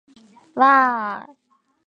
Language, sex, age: Japanese, female, 19-29